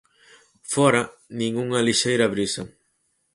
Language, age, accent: Galician, 19-29, Atlántico (seseo e gheada)